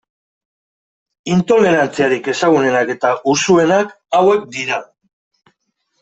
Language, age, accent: Basque, 30-39, Mendebalekoa (Araba, Bizkaia, Gipuzkoako mendebaleko herri batzuk)